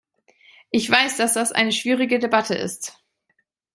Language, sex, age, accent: German, female, 30-39, Deutschland Deutsch